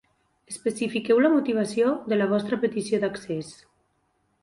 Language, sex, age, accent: Catalan, female, 30-39, valencià